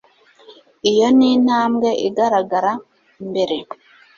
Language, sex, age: Kinyarwanda, female, 30-39